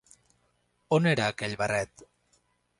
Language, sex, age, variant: Catalan, male, 19-29, Central